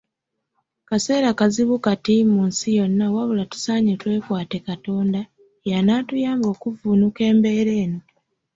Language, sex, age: Ganda, female, 19-29